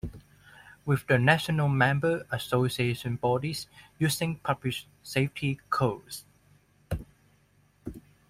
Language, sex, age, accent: English, male, 19-29, Hong Kong English